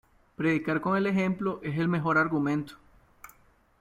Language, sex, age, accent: Spanish, male, 19-29, América central